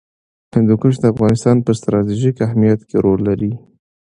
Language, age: Pashto, 19-29